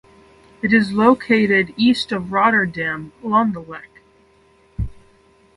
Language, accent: English, United States English